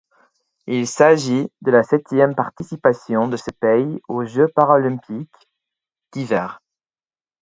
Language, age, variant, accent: French, 19-29, Français d'Europe, Français du Royaume-Uni